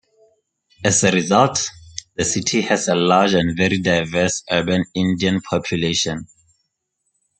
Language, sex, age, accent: English, male, 19-29, Southern African (South Africa, Zimbabwe, Namibia)